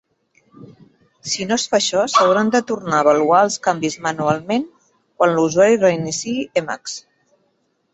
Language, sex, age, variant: Catalan, female, 40-49, Central